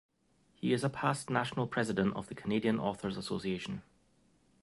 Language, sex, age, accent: English, male, 19-29, Scottish English